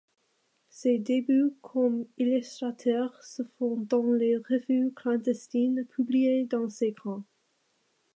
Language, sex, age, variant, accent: French, female, 19-29, Français d'Amérique du Nord, Français des États-Unis